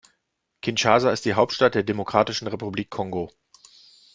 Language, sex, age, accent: German, male, 40-49, Deutschland Deutsch